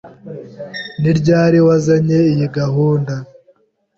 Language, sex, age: Kinyarwanda, male, 19-29